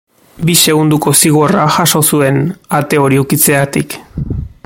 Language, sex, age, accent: Basque, male, 30-39, Erdialdekoa edo Nafarra (Gipuzkoa, Nafarroa)